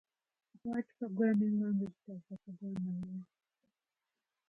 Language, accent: English, United States English